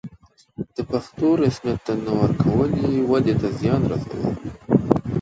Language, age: Pashto, 19-29